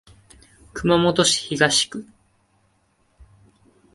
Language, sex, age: Japanese, male, 19-29